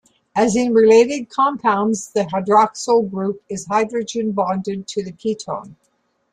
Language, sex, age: English, female, 70-79